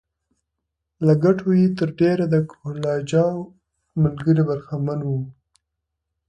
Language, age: Pashto, 19-29